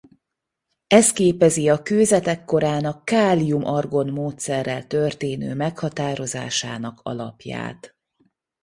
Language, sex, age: Hungarian, female, 30-39